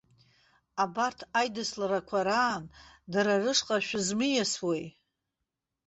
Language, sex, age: Abkhazian, female, 50-59